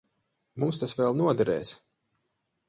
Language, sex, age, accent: Latvian, male, 30-39, Riga